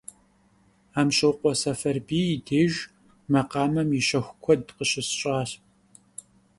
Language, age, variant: Kabardian, 40-49, Адыгэбзэ (Къэбэрдей, Кирил, псоми зэдай)